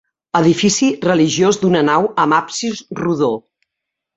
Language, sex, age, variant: Catalan, female, 50-59, Central